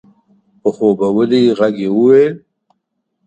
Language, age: Pashto, 40-49